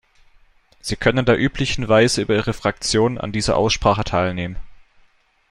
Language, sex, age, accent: German, male, under 19, Deutschland Deutsch